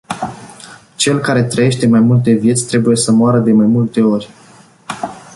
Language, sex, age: Romanian, male, 19-29